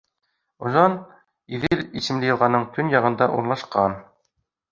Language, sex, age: Bashkir, male, 30-39